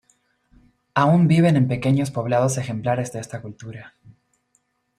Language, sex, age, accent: Spanish, male, 19-29, Rioplatense: Argentina, Uruguay, este de Bolivia, Paraguay